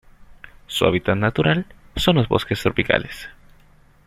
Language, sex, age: Spanish, male, under 19